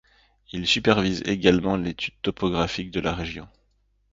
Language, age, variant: French, 40-49, Français de métropole